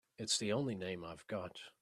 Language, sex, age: English, male, 19-29